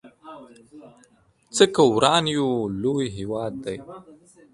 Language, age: Pashto, under 19